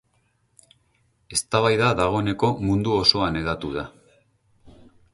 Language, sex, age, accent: Basque, male, 40-49, Mendebalekoa (Araba, Bizkaia, Gipuzkoako mendebaleko herri batzuk)